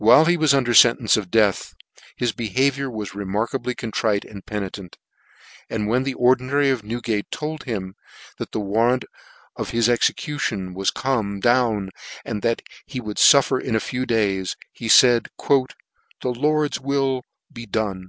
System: none